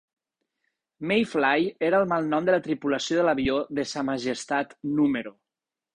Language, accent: Catalan, valencià